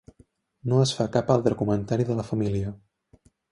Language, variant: Catalan, Central